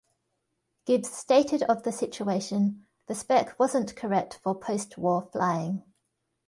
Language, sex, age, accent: English, female, 30-39, Australian English